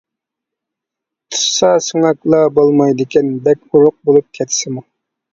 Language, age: Uyghur, 19-29